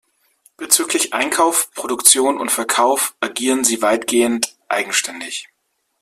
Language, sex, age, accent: German, male, 30-39, Deutschland Deutsch